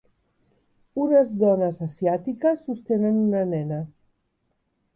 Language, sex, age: Catalan, female, 50-59